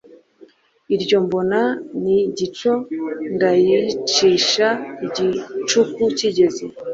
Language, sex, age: Kinyarwanda, female, 19-29